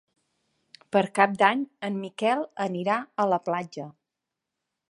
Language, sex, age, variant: Catalan, female, 40-49, Central